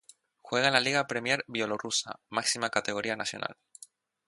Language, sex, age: Spanish, male, 19-29